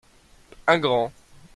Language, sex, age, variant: French, male, under 19, Français de métropole